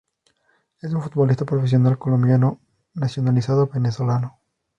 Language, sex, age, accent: Spanish, male, 19-29, México